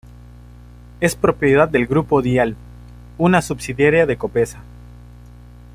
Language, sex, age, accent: Spanish, male, 19-29, Andino-Pacífico: Colombia, Perú, Ecuador, oeste de Bolivia y Venezuela andina